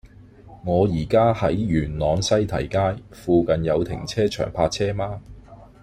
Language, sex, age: Cantonese, male, 40-49